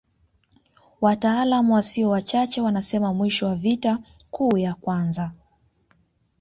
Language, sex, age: Swahili, female, 19-29